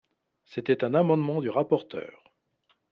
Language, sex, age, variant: French, male, 40-49, Français de métropole